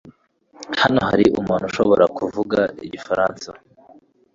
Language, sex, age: Kinyarwanda, male, 19-29